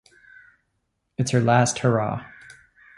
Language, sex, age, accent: English, male, 40-49, United States English